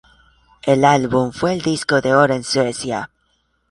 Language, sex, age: Spanish, male, under 19